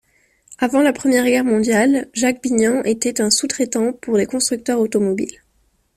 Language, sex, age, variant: French, female, 19-29, Français de métropole